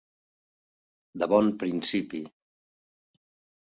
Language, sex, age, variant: Catalan, male, 50-59, Central